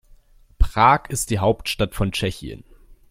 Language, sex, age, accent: German, male, 19-29, Deutschland Deutsch